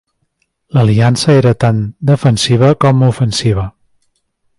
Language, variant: Catalan, Central